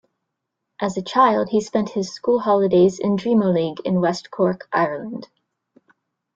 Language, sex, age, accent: English, female, 30-39, United States English